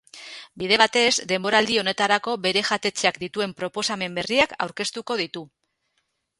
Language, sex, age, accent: Basque, female, 40-49, Mendebalekoa (Araba, Bizkaia, Gipuzkoako mendebaleko herri batzuk)